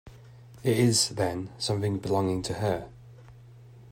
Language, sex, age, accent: English, male, 19-29, England English